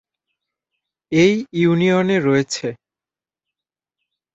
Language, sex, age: Bengali, male, 19-29